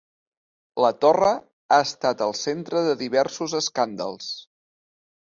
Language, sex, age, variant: Catalan, male, 40-49, Central